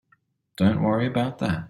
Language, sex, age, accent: English, male, 30-39, Australian English